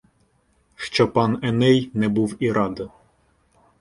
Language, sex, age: Ukrainian, male, 19-29